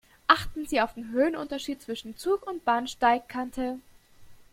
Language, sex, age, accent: German, female, 19-29, Deutschland Deutsch